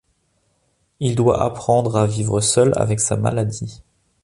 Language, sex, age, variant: French, male, 30-39, Français de métropole